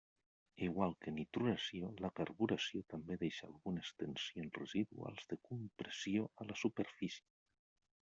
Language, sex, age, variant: Catalan, male, 40-49, Nord-Occidental